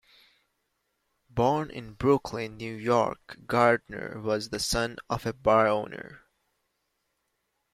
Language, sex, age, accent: English, male, 19-29, West Indies and Bermuda (Bahamas, Bermuda, Jamaica, Trinidad)